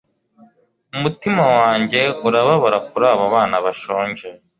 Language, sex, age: Kinyarwanda, male, 19-29